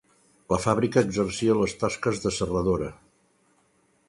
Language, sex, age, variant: Catalan, male, 70-79, Central